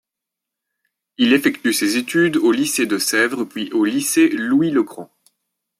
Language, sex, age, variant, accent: French, male, 30-39, Français d'Europe, Français de Belgique